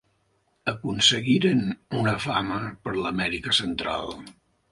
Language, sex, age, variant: Catalan, male, 70-79, Central